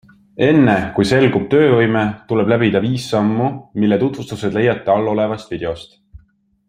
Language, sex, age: Estonian, male, 19-29